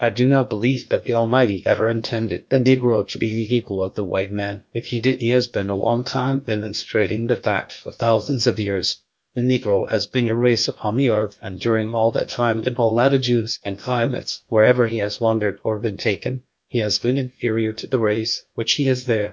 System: TTS, GlowTTS